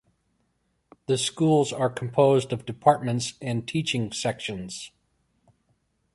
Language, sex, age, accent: English, male, 60-69, United States English